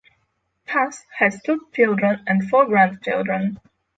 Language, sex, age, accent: English, female, 19-29, Slavic; polish